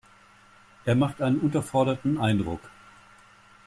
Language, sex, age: German, male, 60-69